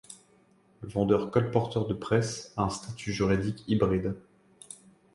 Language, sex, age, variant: French, male, 30-39, Français de métropole